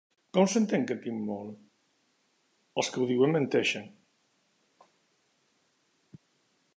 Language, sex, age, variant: Catalan, male, 60-69, Central